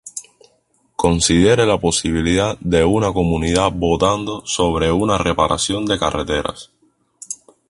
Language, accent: Spanish, Caribe: Cuba, Venezuela, Puerto Rico, República Dominicana, Panamá, Colombia caribeña, México caribeño, Costa del golfo de México